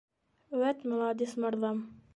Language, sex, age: Bashkir, female, 30-39